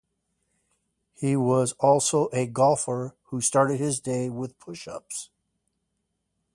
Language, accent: English, United States English